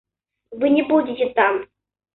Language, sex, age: Russian, male, under 19